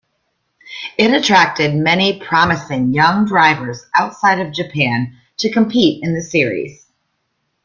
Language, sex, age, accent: English, female, 40-49, United States English